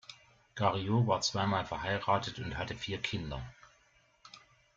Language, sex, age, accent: German, male, 40-49, Deutschland Deutsch